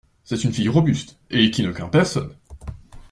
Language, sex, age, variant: French, male, 19-29, Français de métropole